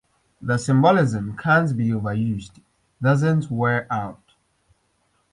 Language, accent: English, England English